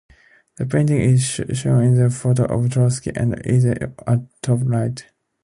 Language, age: English, 19-29